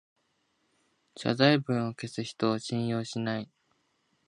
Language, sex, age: Japanese, male, under 19